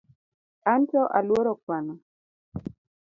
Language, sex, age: Luo (Kenya and Tanzania), female, 30-39